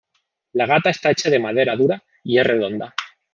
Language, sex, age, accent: Spanish, male, 19-29, España: Centro-Sur peninsular (Madrid, Toledo, Castilla-La Mancha)